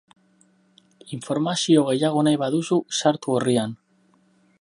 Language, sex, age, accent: Basque, male, 19-29, Mendebalekoa (Araba, Bizkaia, Gipuzkoako mendebaleko herri batzuk)